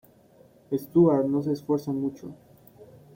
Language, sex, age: Spanish, male, 19-29